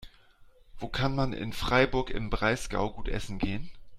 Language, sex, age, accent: German, male, 40-49, Deutschland Deutsch